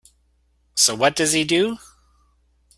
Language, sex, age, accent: English, male, 40-49, Canadian English